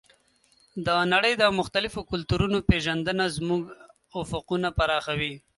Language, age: Pashto, 19-29